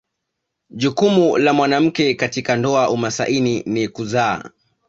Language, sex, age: Swahili, male, 19-29